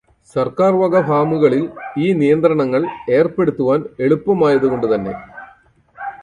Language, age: Malayalam, 60-69